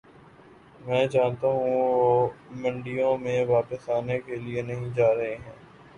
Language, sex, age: Urdu, male, 19-29